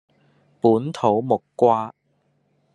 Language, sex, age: Cantonese, male, 30-39